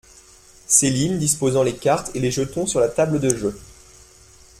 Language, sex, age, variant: French, male, 19-29, Français de métropole